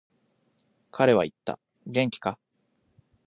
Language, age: Japanese, 19-29